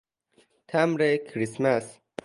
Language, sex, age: Persian, male, under 19